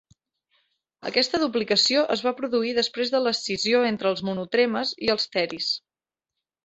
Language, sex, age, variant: Catalan, male, 30-39, Central